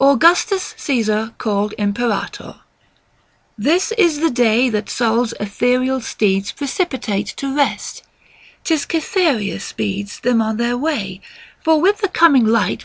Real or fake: real